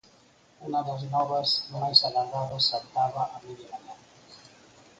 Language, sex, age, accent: Galician, male, 50-59, Normativo (estándar)